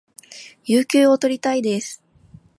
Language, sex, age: Japanese, female, 19-29